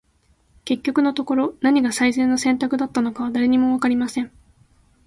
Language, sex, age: Japanese, female, 19-29